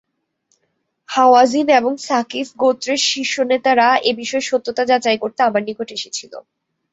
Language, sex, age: Bengali, female, 19-29